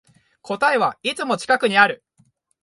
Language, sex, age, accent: Japanese, male, 19-29, 標準語